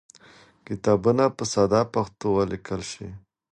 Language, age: Pashto, 19-29